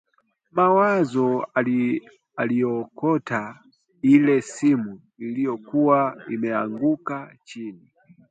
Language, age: Swahili, 19-29